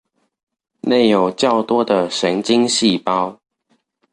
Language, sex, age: Chinese, male, under 19